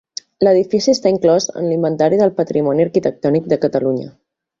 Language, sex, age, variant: Catalan, female, 19-29, Central